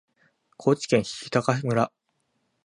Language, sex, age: Japanese, male, 19-29